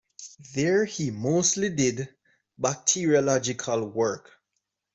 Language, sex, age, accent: English, male, 30-39, West Indies and Bermuda (Bahamas, Bermuda, Jamaica, Trinidad)